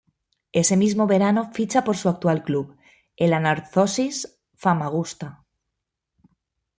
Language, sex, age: Spanish, female, 30-39